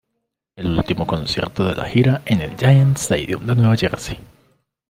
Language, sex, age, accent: Spanish, male, 19-29, Andino-Pacífico: Colombia, Perú, Ecuador, oeste de Bolivia y Venezuela andina